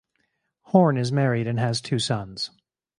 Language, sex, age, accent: English, male, 30-39, Canadian English